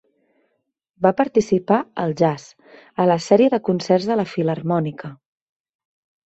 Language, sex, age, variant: Catalan, female, 30-39, Central